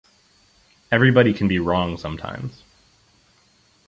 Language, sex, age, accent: English, male, 30-39, United States English